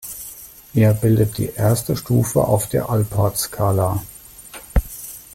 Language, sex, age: German, male, 40-49